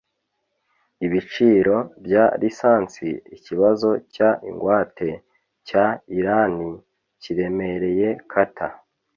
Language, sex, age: Kinyarwanda, male, 30-39